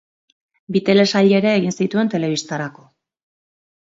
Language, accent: Basque, Mendebalekoa (Araba, Bizkaia, Gipuzkoako mendebaleko herri batzuk)